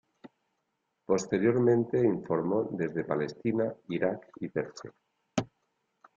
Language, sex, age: Spanish, male, 60-69